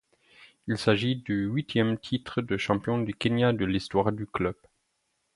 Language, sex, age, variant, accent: French, male, 30-39, Français d'Europe, Français d’Allemagne